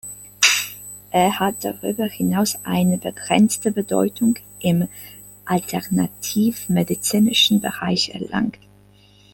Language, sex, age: German, female, 30-39